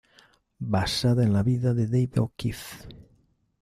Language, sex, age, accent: Spanish, male, 50-59, España: Norte peninsular (Asturias, Castilla y León, Cantabria, País Vasco, Navarra, Aragón, La Rioja, Guadalajara, Cuenca)